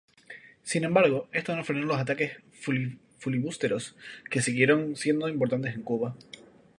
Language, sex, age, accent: Spanish, male, 19-29, España: Islas Canarias